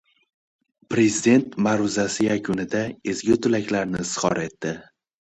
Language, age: Uzbek, 19-29